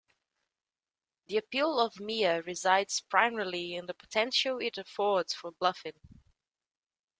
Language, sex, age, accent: English, female, 19-29, Welsh English